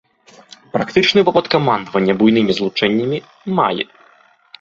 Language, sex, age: Belarusian, male, 19-29